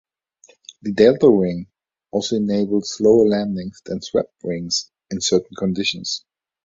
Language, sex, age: English, male, 30-39